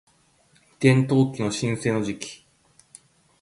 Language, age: Japanese, 30-39